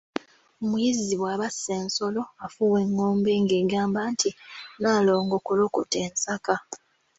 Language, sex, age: Ganda, female, 19-29